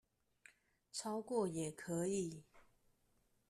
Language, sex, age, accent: Chinese, female, 40-49, 出生地：臺南市